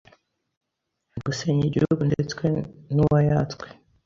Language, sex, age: Kinyarwanda, male, under 19